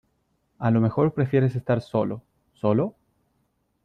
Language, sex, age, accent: Spanish, male, 30-39, Chileno: Chile, Cuyo